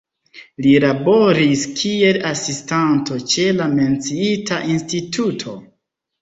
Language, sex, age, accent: Esperanto, male, 30-39, Internacia